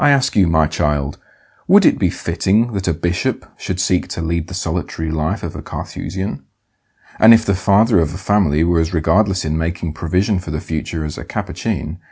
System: none